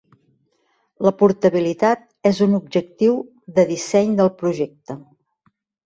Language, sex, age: Catalan, female, 60-69